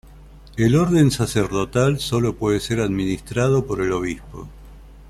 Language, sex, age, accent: Spanish, male, 40-49, Rioplatense: Argentina, Uruguay, este de Bolivia, Paraguay